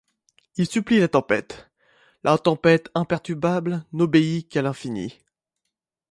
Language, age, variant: French, 19-29, Français de métropole